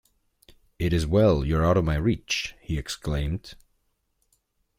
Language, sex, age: English, male, 19-29